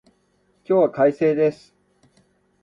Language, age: Japanese, 60-69